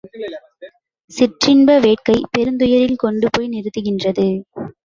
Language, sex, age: Tamil, female, under 19